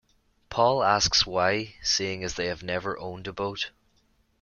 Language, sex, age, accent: English, male, 30-39, Irish English